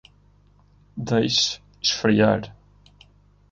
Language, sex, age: Portuguese, male, 19-29